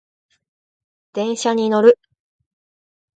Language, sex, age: Japanese, female, 19-29